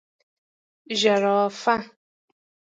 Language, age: Pashto, 19-29